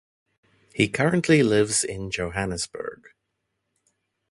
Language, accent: English, Southern African (South Africa, Zimbabwe, Namibia)